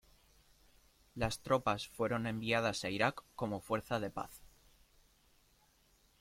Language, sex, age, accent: Spanish, male, 19-29, España: Sur peninsular (Andalucia, Extremadura, Murcia)